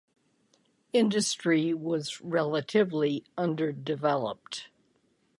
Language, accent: English, United States English